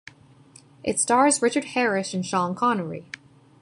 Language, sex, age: English, female, 19-29